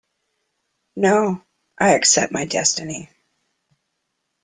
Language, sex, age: English, female, 50-59